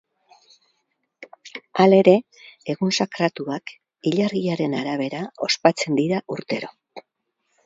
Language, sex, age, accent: Basque, female, 70-79, Mendebalekoa (Araba, Bizkaia, Gipuzkoako mendebaleko herri batzuk)